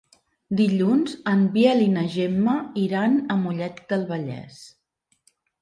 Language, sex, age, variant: Catalan, female, 50-59, Central